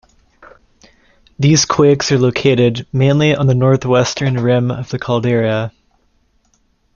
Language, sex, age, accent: English, male, 19-29, Canadian English